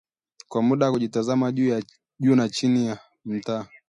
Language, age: Swahili, 19-29